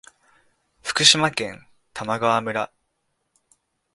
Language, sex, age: Japanese, male, 19-29